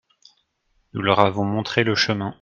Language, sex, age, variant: French, male, 30-39, Français de métropole